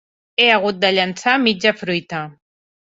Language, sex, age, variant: Catalan, female, 40-49, Central